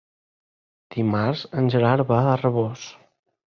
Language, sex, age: Catalan, male, 30-39